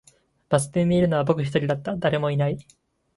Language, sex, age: Japanese, male, 19-29